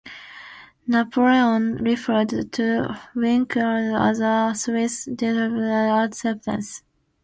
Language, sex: English, female